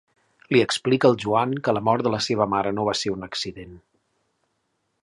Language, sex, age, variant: Catalan, male, 40-49, Central